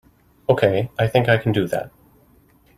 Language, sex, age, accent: English, male, 30-39, United States English